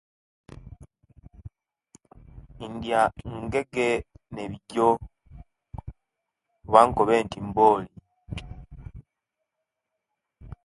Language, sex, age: Kenyi, male, under 19